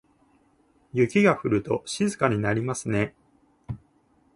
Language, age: Japanese, 19-29